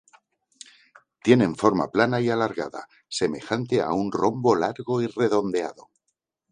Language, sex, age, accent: Spanish, male, 50-59, España: Centro-Sur peninsular (Madrid, Toledo, Castilla-La Mancha)